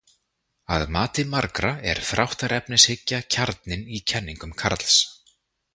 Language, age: Icelandic, 30-39